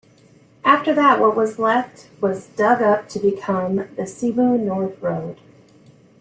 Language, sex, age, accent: English, female, 50-59, United States English